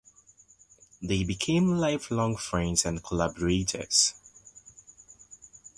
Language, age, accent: English, 19-29, England English